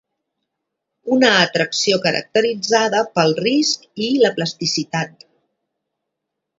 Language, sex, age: Catalan, female, 60-69